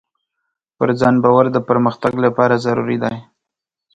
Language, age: Pashto, 19-29